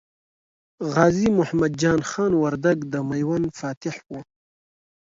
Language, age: Pashto, 30-39